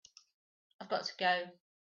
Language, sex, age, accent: English, female, 50-59, England English